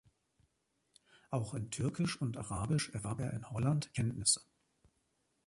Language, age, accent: German, 40-49, Deutschland Deutsch